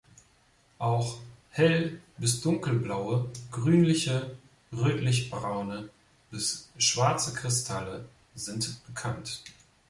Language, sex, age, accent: German, male, 30-39, Deutschland Deutsch